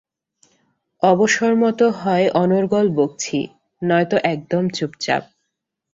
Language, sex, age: Bengali, female, 19-29